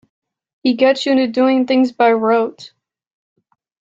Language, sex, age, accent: English, female, under 19, United States English